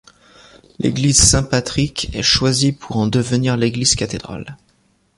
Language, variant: French, Français de métropole